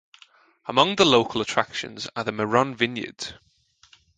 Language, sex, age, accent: English, male, 19-29, England English